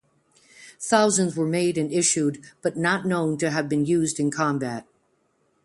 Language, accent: English, United States English